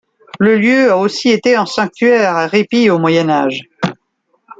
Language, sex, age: French, female, 50-59